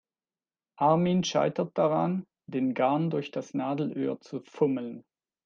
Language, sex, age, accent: German, male, 40-49, Schweizerdeutsch